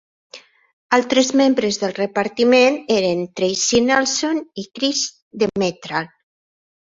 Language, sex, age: Catalan, female, 50-59